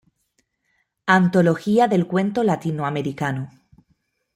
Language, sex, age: Spanish, female, 30-39